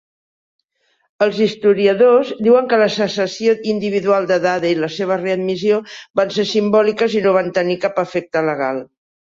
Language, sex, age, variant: Catalan, female, 60-69, Central